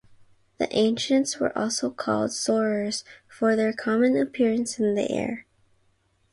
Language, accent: English, United States English; Filipino